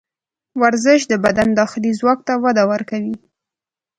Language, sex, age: Pashto, female, 19-29